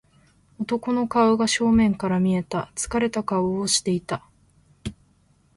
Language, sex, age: Japanese, female, 19-29